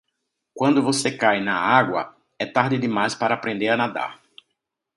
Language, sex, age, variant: Portuguese, male, 30-39, Portuguese (Brasil)